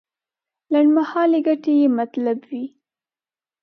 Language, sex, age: Pashto, female, 19-29